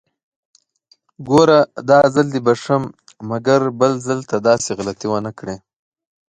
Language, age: Pashto, 19-29